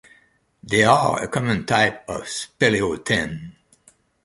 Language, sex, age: English, male, 60-69